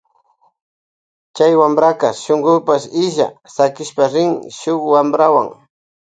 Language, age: Loja Highland Quichua, 40-49